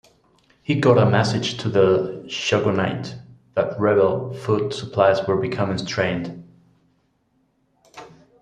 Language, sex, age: English, male, 30-39